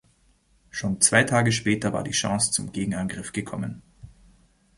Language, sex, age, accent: German, male, 30-39, Österreichisches Deutsch